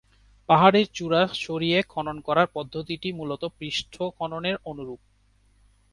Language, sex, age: Bengali, male, 30-39